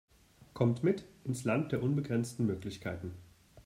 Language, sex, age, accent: German, male, 30-39, Deutschland Deutsch